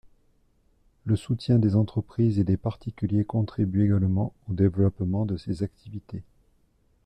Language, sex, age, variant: French, male, 40-49, Français de métropole